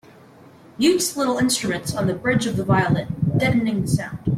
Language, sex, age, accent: English, male, under 19, United States English